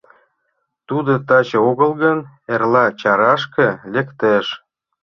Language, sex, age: Mari, male, 40-49